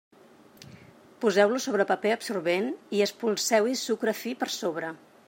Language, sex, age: Catalan, female, 40-49